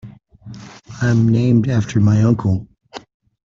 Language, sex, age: English, male, 30-39